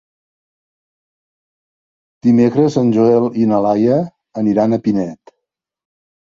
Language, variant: Catalan, Central